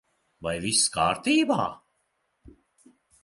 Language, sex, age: Latvian, male, 30-39